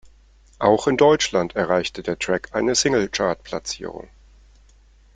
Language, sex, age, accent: German, male, 30-39, Deutschland Deutsch